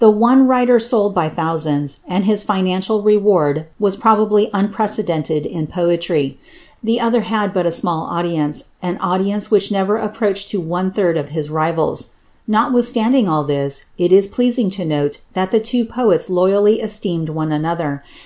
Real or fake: real